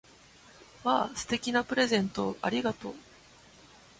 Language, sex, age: Japanese, female, 30-39